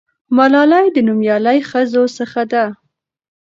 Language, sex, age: Pashto, female, under 19